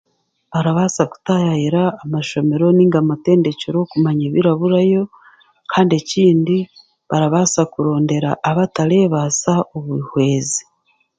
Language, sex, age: Chiga, female, 40-49